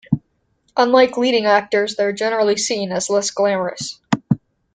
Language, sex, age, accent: English, female, under 19, United States English